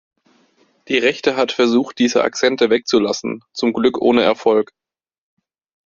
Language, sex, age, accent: German, male, 19-29, Deutschland Deutsch